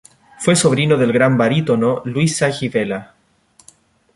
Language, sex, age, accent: Spanish, male, 19-29, Chileno: Chile, Cuyo